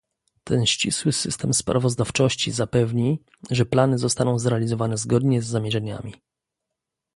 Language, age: Polish, 30-39